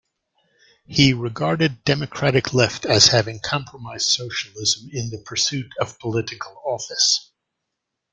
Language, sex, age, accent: English, male, 60-69, United States English